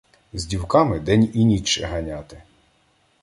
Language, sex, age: Ukrainian, male, 30-39